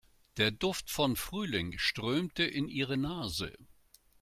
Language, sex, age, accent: German, male, 70-79, Deutschland Deutsch